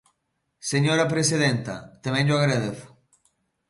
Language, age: Galician, 19-29